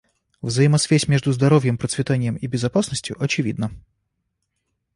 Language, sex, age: Russian, male, 30-39